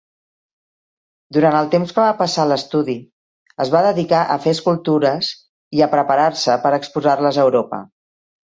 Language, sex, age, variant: Catalan, female, 40-49, Central